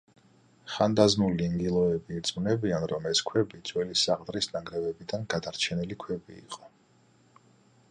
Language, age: Georgian, 40-49